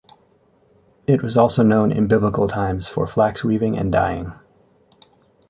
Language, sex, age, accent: English, male, 30-39, United States English